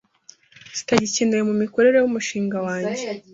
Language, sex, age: Kinyarwanda, female, 30-39